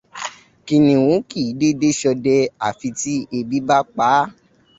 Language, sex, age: Yoruba, male, 19-29